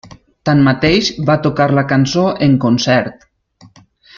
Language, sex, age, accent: Catalan, male, 30-39, valencià